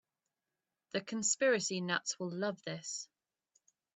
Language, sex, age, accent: English, female, 19-29, England English